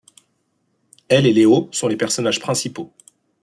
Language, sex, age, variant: French, male, 30-39, Français de métropole